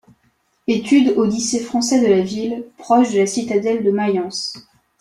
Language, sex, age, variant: French, male, under 19, Français de métropole